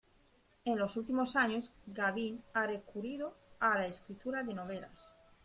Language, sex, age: Spanish, female, 30-39